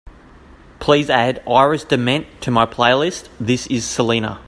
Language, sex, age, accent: English, male, 19-29, Australian English